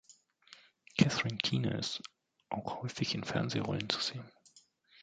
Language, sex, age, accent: German, male, 40-49, Deutschland Deutsch